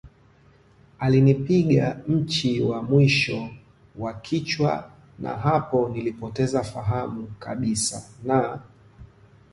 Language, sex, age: Swahili, male, 30-39